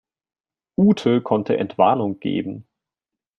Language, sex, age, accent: German, male, 19-29, Deutschland Deutsch